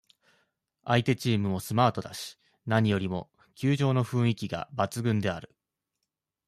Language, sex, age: Japanese, male, 19-29